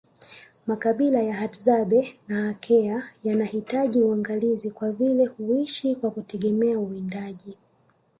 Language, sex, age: Swahili, female, 19-29